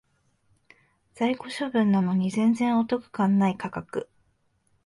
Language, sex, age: Japanese, female, 19-29